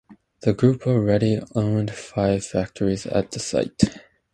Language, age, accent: English, 19-29, United States English